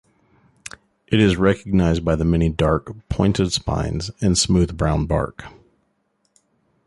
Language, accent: English, United States English